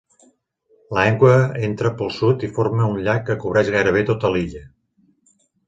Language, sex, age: Catalan, male, 40-49